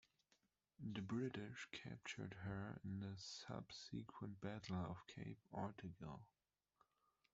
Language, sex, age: English, male, under 19